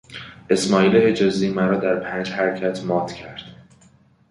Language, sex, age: Persian, male, 19-29